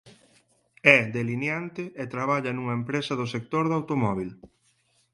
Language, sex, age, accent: Galician, male, 19-29, Atlántico (seseo e gheada)